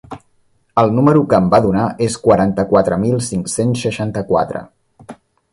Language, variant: Catalan, Central